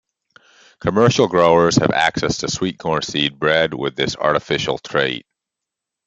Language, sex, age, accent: English, male, 30-39, Canadian English